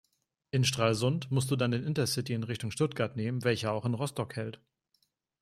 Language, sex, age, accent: German, male, 19-29, Deutschland Deutsch